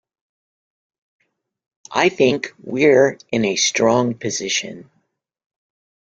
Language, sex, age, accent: English, female, 50-59, United States English